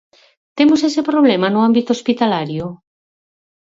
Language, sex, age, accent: Galician, female, 50-59, Central (gheada)